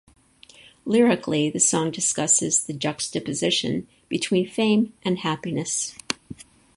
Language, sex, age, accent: English, female, 60-69, United States English